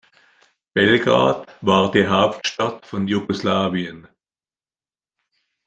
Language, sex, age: German, male, 70-79